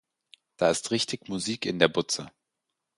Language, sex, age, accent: German, male, 19-29, Deutschland Deutsch